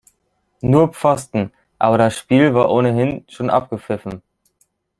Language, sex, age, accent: German, male, 19-29, Deutschland Deutsch